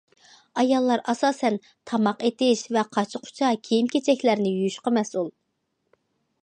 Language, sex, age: Uyghur, female, 19-29